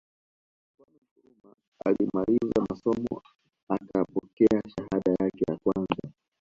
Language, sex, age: Swahili, male, 19-29